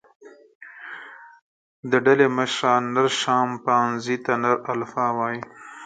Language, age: Pashto, 30-39